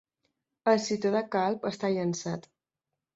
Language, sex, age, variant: Catalan, female, 19-29, Balear